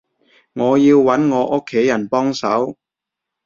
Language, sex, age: Cantonese, male, 30-39